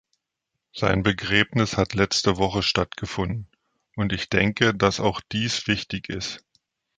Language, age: German, 40-49